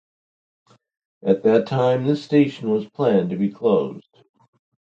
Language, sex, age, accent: English, male, 60-69, United States English